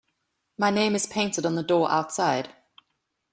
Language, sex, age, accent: English, female, 30-39, Southern African (South Africa, Zimbabwe, Namibia)